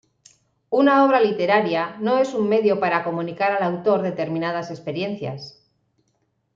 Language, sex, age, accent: Spanish, female, 40-49, España: Norte peninsular (Asturias, Castilla y León, Cantabria, País Vasco, Navarra, Aragón, La Rioja, Guadalajara, Cuenca)